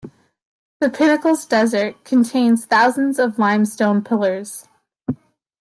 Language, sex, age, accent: English, female, 19-29, Canadian English